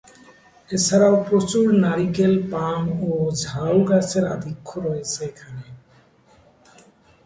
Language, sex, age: Bengali, male, 19-29